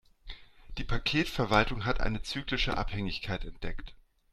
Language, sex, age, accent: German, male, 40-49, Deutschland Deutsch